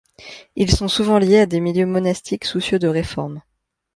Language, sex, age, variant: French, female, 30-39, Français de métropole